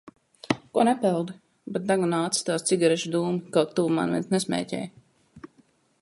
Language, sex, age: Latvian, female, 19-29